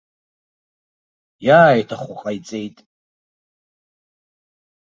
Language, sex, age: Abkhazian, male, 50-59